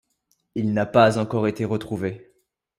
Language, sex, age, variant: French, male, under 19, Français de métropole